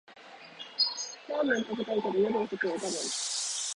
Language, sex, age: Japanese, female, 19-29